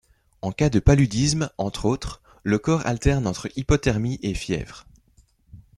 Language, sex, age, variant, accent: French, male, 19-29, Français d'Europe, Français de Belgique